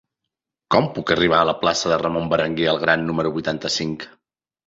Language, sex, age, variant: Catalan, male, 30-39, Central